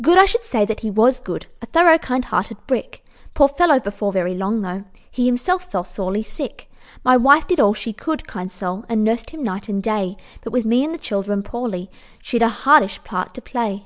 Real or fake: real